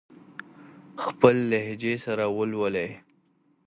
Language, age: Pashto, 30-39